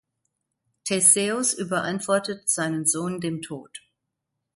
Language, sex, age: German, female, 50-59